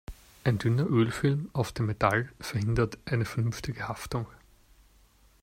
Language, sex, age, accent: German, male, 30-39, Österreichisches Deutsch